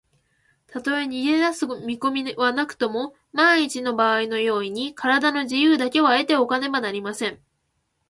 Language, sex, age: Japanese, female, 19-29